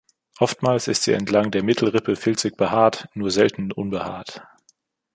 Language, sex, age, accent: German, male, 19-29, Deutschland Deutsch